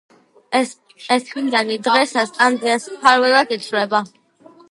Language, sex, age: Georgian, female, under 19